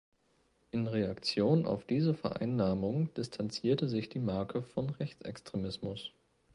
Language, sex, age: German, male, 19-29